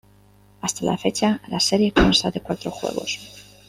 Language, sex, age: Spanish, female, 30-39